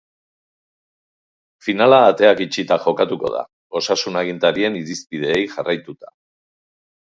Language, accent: Basque, Erdialdekoa edo Nafarra (Gipuzkoa, Nafarroa)